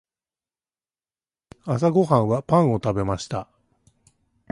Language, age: Japanese, 50-59